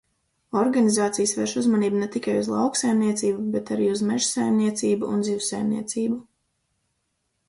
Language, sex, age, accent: Latvian, female, 19-29, Vidus dialekts